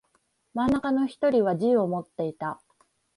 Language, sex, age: Japanese, female, 19-29